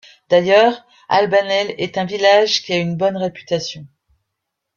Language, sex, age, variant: French, female, 50-59, Français de métropole